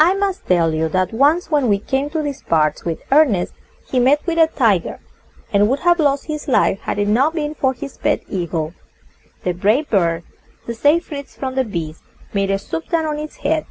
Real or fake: real